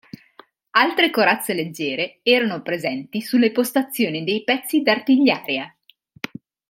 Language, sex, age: Italian, female, 30-39